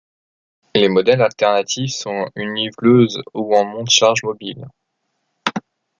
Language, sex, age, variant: French, male, 19-29, Français de métropole